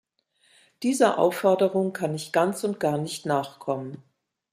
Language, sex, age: German, female, 50-59